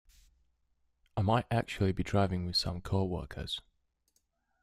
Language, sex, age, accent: English, male, 30-39, United States English